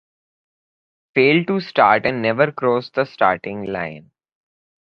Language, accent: English, India and South Asia (India, Pakistan, Sri Lanka)